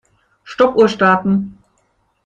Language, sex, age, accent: German, female, 50-59, Deutschland Deutsch